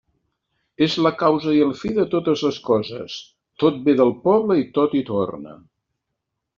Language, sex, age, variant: Catalan, male, 70-79, Central